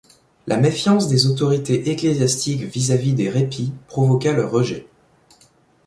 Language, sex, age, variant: French, male, 19-29, Français de métropole